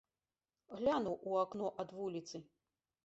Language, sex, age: Belarusian, female, 50-59